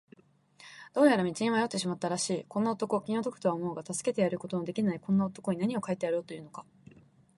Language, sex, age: Japanese, female, 19-29